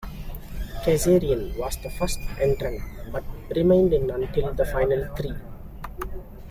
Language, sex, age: English, male, 19-29